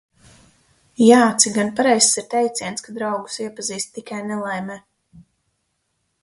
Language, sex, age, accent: Latvian, female, 19-29, Vidus dialekts